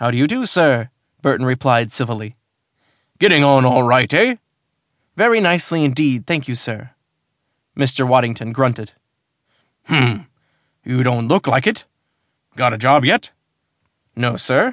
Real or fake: real